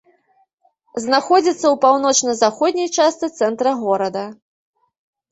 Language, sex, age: Belarusian, female, 30-39